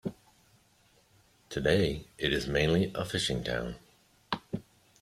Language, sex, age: English, male, 50-59